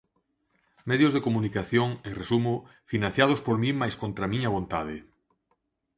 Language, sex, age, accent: Galician, male, 40-49, Normativo (estándar); Neofalante